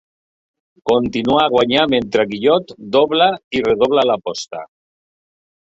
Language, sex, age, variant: Catalan, male, 60-69, Central